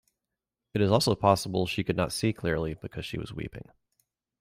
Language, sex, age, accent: English, male, 30-39, United States English